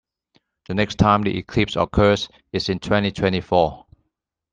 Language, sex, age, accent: English, male, 40-49, Hong Kong English